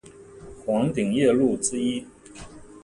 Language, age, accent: Chinese, 40-49, 出生地：上海市